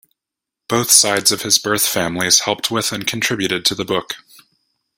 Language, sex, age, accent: English, male, 19-29, United States English